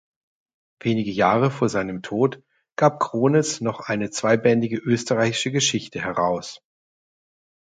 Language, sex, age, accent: German, male, 40-49, Deutschland Deutsch